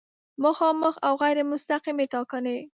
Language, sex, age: Pashto, female, 19-29